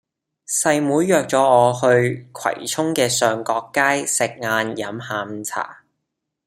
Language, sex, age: Cantonese, male, 19-29